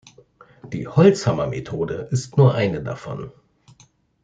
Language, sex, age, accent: German, male, 40-49, Deutschland Deutsch